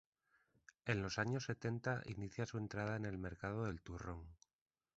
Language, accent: Spanish, España: Norte peninsular (Asturias, Castilla y León, Cantabria, País Vasco, Navarra, Aragón, La Rioja, Guadalajara, Cuenca)